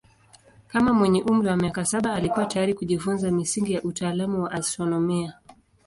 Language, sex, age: Swahili, female, 19-29